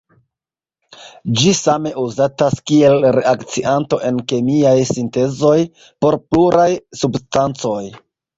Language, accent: Esperanto, Internacia